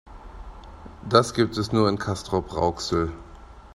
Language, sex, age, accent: German, male, 30-39, Deutschland Deutsch